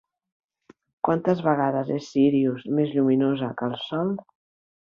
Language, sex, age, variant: Catalan, female, 40-49, Central